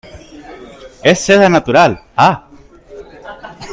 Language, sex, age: Spanish, female, 19-29